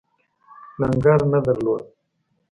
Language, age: Pashto, 40-49